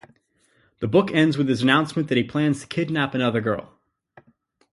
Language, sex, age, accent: English, male, 19-29, United States English